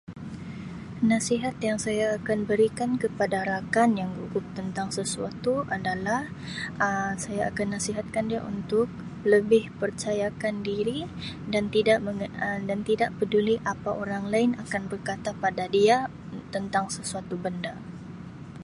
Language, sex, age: Sabah Malay, female, 19-29